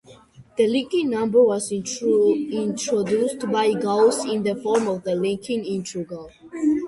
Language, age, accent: English, 19-29, United States English